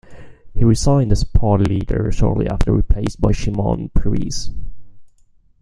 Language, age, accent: English, 19-29, England English